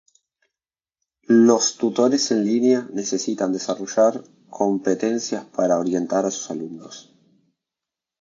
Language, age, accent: Spanish, 19-29, Rioplatense: Argentina, Uruguay, este de Bolivia, Paraguay